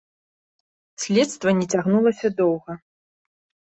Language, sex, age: Belarusian, female, 30-39